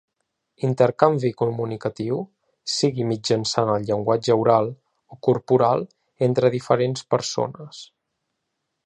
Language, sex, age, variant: Catalan, male, 19-29, Central